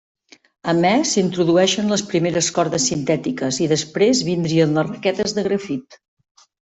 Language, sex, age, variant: Catalan, female, 50-59, Central